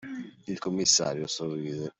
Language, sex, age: Italian, male, 50-59